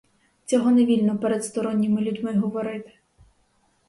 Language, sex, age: Ukrainian, female, 19-29